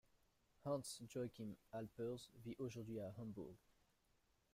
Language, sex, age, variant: French, male, 30-39, Français de métropole